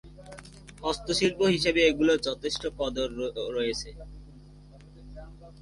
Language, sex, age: Bengali, male, under 19